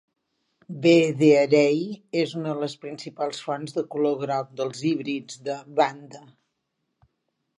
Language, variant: Catalan, Central